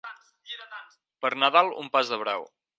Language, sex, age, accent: Catalan, male, 19-29, Garrotxi